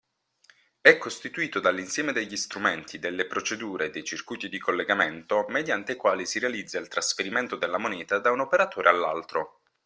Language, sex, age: Italian, male, 30-39